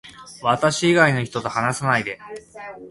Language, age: Japanese, 30-39